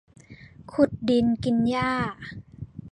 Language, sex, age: Thai, female, 19-29